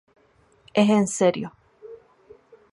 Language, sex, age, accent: Spanish, female, 19-29, Chileno: Chile, Cuyo